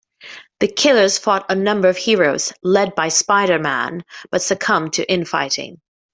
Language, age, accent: English, 30-39, England English